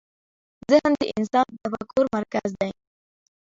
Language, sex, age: Pashto, female, under 19